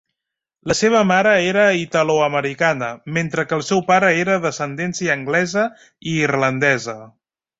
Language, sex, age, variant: Catalan, male, 30-39, Central